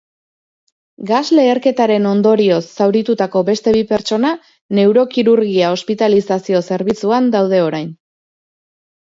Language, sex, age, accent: Basque, female, 30-39, Erdialdekoa edo Nafarra (Gipuzkoa, Nafarroa)